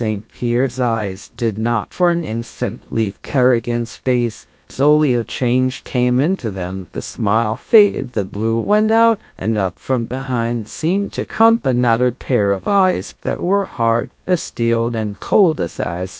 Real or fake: fake